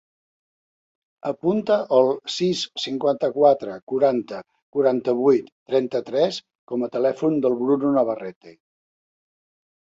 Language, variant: Catalan, Central